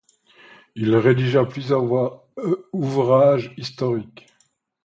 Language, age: French, 50-59